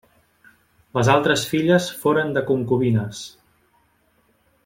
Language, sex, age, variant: Catalan, male, 30-39, Central